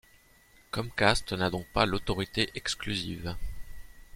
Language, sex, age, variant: French, male, 30-39, Français de métropole